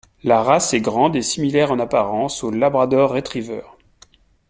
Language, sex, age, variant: French, male, 40-49, Français de métropole